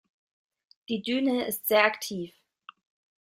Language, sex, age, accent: German, female, 19-29, Deutschland Deutsch